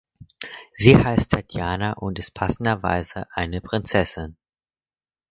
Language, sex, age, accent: German, male, under 19, Deutschland Deutsch